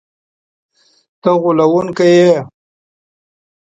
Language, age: Pashto, 40-49